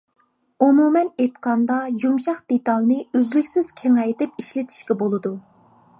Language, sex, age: Uyghur, female, 30-39